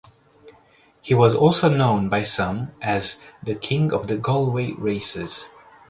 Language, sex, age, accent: English, male, 30-39, United States English